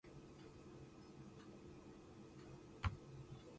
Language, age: English, under 19